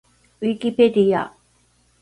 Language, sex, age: Japanese, female, 50-59